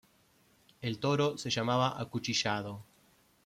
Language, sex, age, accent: Spanish, male, 30-39, Rioplatense: Argentina, Uruguay, este de Bolivia, Paraguay